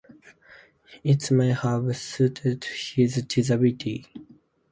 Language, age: English, 19-29